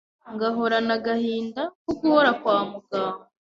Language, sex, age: Kinyarwanda, female, 19-29